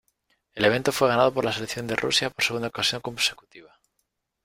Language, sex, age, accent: Spanish, male, 30-39, España: Norte peninsular (Asturias, Castilla y León, Cantabria, País Vasco, Navarra, Aragón, La Rioja, Guadalajara, Cuenca)